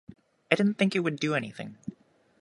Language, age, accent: English, 19-29, Canadian English